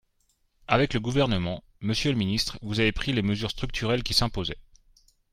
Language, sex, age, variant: French, male, 40-49, Français de métropole